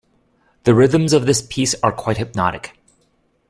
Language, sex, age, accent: English, male, 40-49, United States English